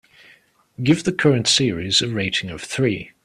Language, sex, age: English, male, 19-29